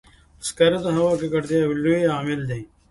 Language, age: Pashto, 19-29